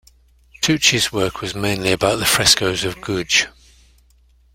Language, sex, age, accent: English, male, 70-79, England English